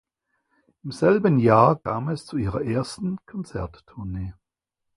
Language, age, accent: German, 50-59, Schweizerdeutsch